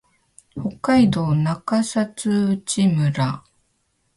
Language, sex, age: Japanese, female, 19-29